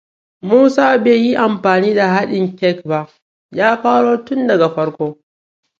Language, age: Hausa, 19-29